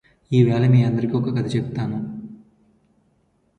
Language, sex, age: Telugu, male, under 19